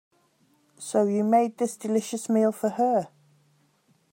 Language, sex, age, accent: English, female, 50-59, England English